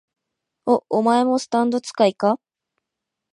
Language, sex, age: Japanese, female, 19-29